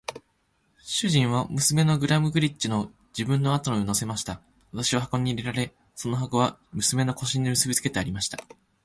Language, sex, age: Japanese, male, 19-29